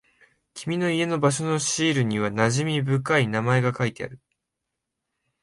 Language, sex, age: Japanese, male, 19-29